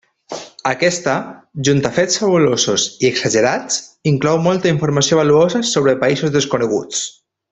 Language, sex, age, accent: Catalan, male, 19-29, valencià